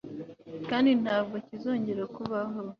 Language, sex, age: Kinyarwanda, female, 19-29